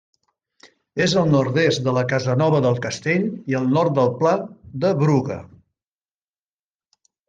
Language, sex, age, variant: Catalan, male, 70-79, Central